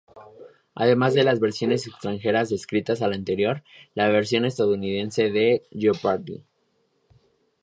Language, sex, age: Spanish, male, 19-29